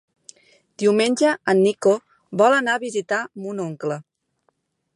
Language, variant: Catalan, Central